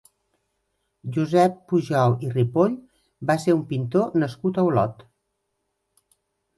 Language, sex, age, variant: Catalan, female, 50-59, Central